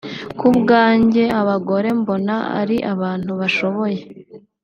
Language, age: Kinyarwanda, 19-29